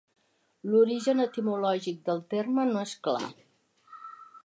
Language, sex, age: Catalan, female, 60-69